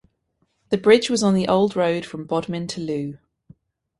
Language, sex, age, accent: English, female, 30-39, England English